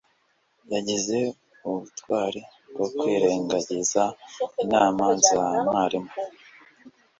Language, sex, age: Kinyarwanda, male, 40-49